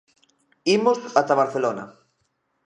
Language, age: Galician, 19-29